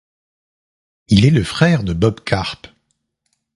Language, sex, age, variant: French, male, 30-39, Français de métropole